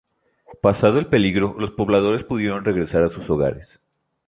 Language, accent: Spanish, México